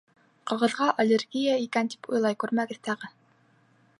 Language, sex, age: Bashkir, female, 19-29